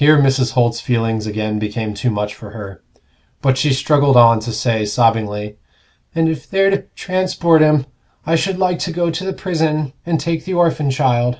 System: none